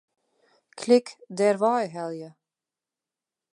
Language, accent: Western Frisian, Klaaifrysk